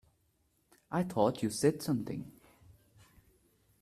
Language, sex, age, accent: English, male, 19-29, India and South Asia (India, Pakistan, Sri Lanka)